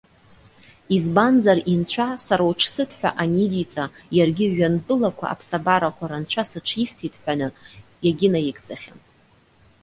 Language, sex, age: Abkhazian, female, 30-39